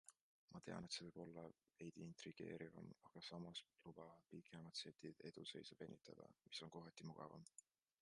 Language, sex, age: Estonian, male, 19-29